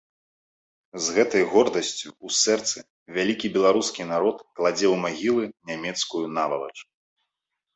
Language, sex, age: Belarusian, male, 30-39